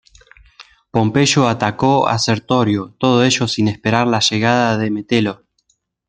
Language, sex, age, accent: Spanish, male, 19-29, Rioplatense: Argentina, Uruguay, este de Bolivia, Paraguay